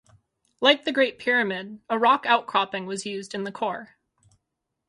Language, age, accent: English, 19-29, United States English